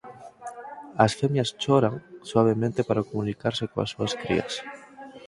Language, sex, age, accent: Galician, male, 19-29, Normativo (estándar)